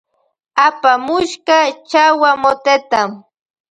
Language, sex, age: Loja Highland Quichua, female, 19-29